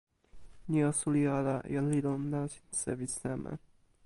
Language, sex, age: Toki Pona, male, under 19